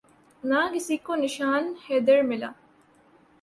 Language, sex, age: Urdu, female, 19-29